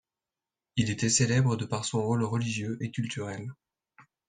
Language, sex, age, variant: French, male, 19-29, Français de métropole